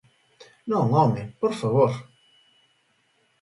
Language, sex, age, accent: Galician, male, 19-29, Central (sen gheada)